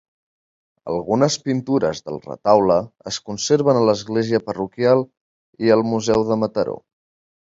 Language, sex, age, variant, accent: Catalan, male, 19-29, Central, central